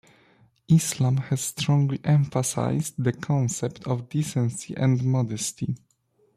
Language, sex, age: English, male, 19-29